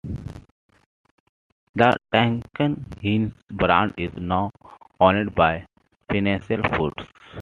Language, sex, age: English, male, 19-29